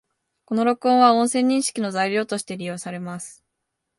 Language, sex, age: Japanese, female, under 19